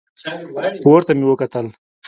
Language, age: Pashto, 19-29